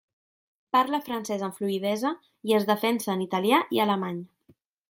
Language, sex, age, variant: Catalan, female, 19-29, Central